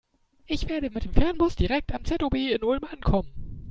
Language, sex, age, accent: German, male, 19-29, Deutschland Deutsch